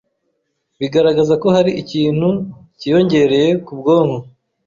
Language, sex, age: Kinyarwanda, male, 19-29